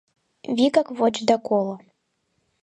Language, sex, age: Mari, female, 19-29